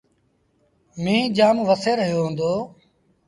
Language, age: Sindhi Bhil, 40-49